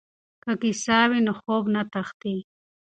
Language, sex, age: Pashto, female, 19-29